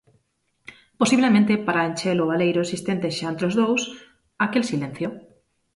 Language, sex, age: Galician, female, 30-39